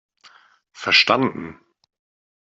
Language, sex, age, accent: German, male, 30-39, Deutschland Deutsch